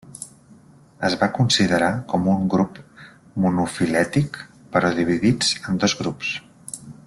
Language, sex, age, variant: Catalan, male, 40-49, Central